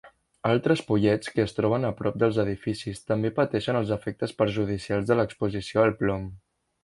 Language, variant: Catalan, Central